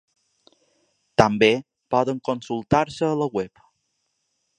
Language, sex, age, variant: Catalan, male, 30-39, Balear